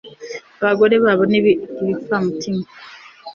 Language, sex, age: Kinyarwanda, female, 19-29